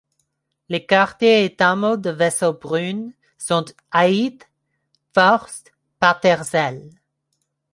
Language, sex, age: French, female, 30-39